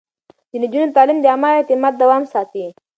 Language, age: Pashto, 19-29